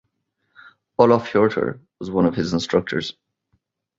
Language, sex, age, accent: English, male, 30-39, Irish English